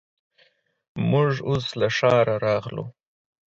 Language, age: Pashto, 30-39